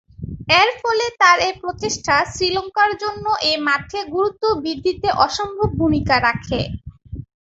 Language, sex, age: Bengali, female, under 19